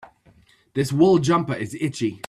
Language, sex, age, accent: English, male, 30-39, United States English